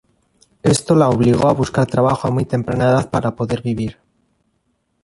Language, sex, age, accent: Spanish, male, 19-29, España: Centro-Sur peninsular (Madrid, Toledo, Castilla-La Mancha)